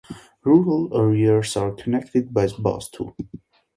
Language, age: English, 19-29